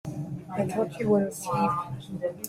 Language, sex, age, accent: English, female, 19-29, India and South Asia (India, Pakistan, Sri Lanka)